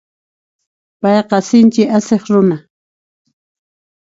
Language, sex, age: Puno Quechua, female, 60-69